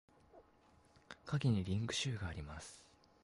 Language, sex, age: Japanese, male, 19-29